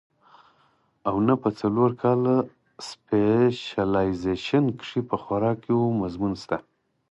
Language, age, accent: Pashto, 19-29, معیاري پښتو